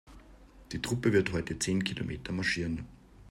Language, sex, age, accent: German, male, 50-59, Österreichisches Deutsch